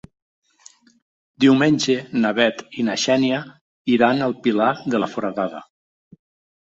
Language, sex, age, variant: Catalan, male, 50-59, Nord-Occidental